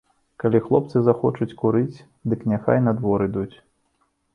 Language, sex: Belarusian, male